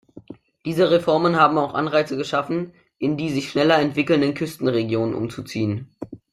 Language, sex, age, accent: German, male, under 19, Deutschland Deutsch